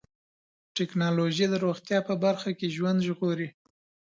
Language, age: Pashto, 30-39